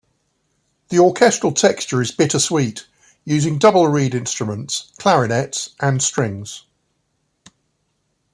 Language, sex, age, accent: English, male, 60-69, England English